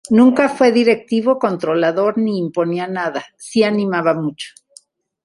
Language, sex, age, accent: Spanish, female, 60-69, México